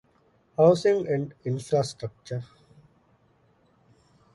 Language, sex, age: Divehi, male, under 19